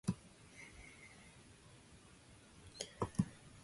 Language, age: English, 19-29